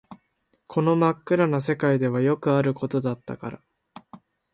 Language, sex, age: Japanese, male, 19-29